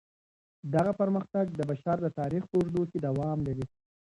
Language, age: Pashto, 19-29